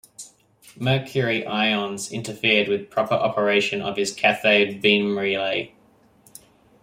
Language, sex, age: English, male, 19-29